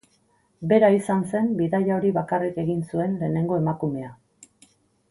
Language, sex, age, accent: Basque, female, 50-59, Erdialdekoa edo Nafarra (Gipuzkoa, Nafarroa)